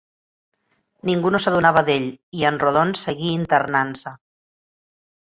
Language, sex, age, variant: Catalan, female, 50-59, Central